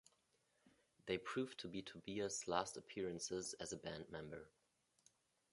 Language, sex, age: English, male, 30-39